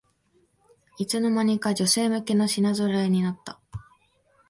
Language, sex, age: Japanese, female, 19-29